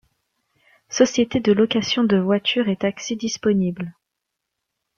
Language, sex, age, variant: French, female, 19-29, Français de métropole